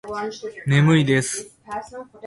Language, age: Japanese, 30-39